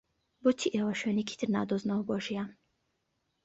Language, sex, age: Central Kurdish, female, 19-29